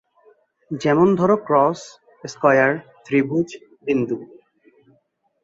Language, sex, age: Bengali, male, 19-29